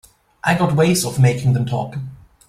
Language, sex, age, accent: English, male, 40-49, United States English